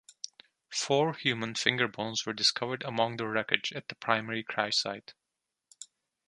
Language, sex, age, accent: English, male, 19-29, United States English